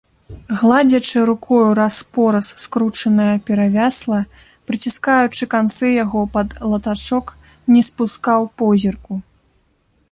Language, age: Belarusian, 19-29